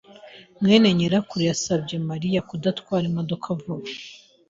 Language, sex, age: Kinyarwanda, female, 19-29